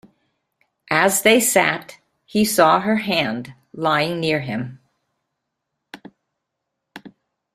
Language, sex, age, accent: English, female, 70-79, United States English